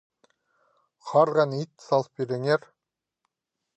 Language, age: Khakas, 19-29